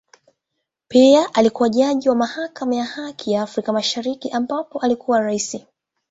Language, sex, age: Swahili, female, 19-29